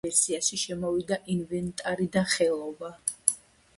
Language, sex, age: Georgian, female, 60-69